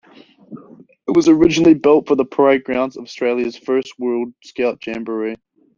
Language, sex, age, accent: English, male, 19-29, New Zealand English